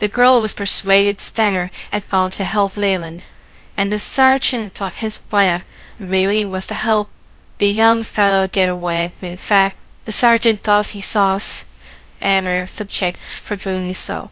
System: TTS, VITS